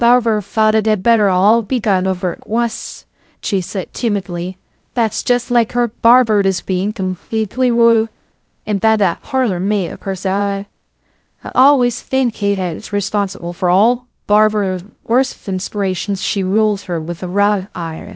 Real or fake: fake